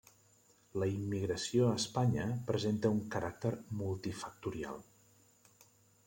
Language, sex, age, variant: Catalan, male, 50-59, Central